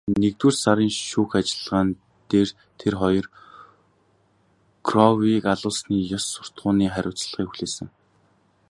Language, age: Mongolian, 19-29